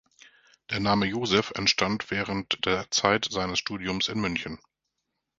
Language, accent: German, Deutschland Deutsch